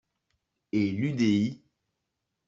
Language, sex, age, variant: French, male, under 19, Français de métropole